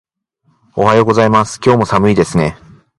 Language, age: Japanese, 30-39